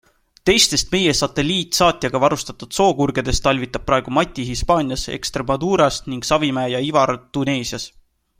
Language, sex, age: Estonian, male, 19-29